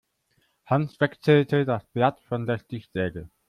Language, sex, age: German, male, 19-29